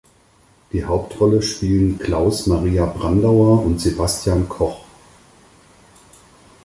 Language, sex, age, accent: German, male, 50-59, Deutschland Deutsch